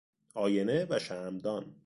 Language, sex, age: Persian, male, 30-39